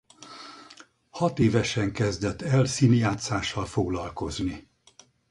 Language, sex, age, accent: Hungarian, male, 70-79, budapesti